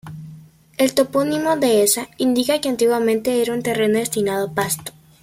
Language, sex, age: Spanish, female, 19-29